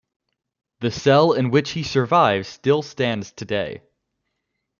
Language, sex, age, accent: English, male, 19-29, United States English